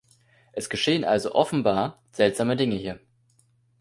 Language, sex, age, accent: German, male, 19-29, Deutschland Deutsch